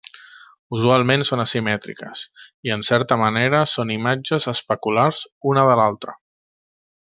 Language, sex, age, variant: Catalan, male, 30-39, Central